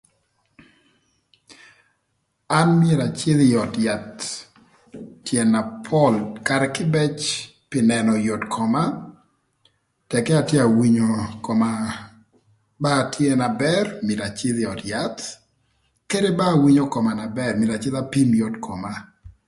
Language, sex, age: Thur, male, 30-39